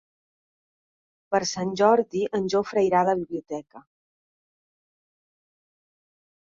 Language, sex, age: Catalan, female, 30-39